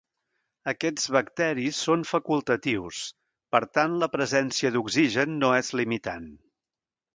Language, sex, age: Catalan, male, 60-69